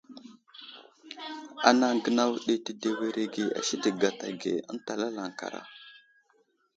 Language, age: Wuzlam, 19-29